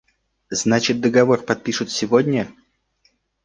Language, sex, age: Russian, male, 40-49